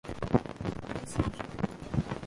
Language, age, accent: Chinese, 19-29, 出生地：上海市